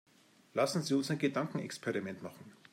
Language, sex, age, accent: German, male, 50-59, Deutschland Deutsch